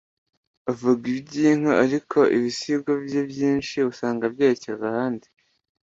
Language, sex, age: Kinyarwanda, male, under 19